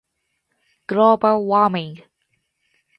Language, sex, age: Japanese, female, 19-29